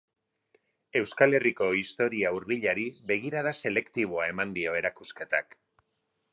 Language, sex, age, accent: Basque, male, 50-59, Erdialdekoa edo Nafarra (Gipuzkoa, Nafarroa)